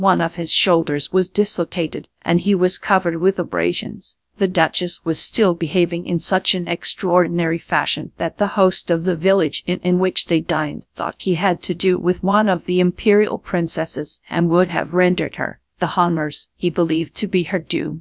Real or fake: fake